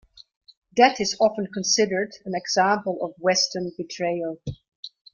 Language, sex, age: English, female, 50-59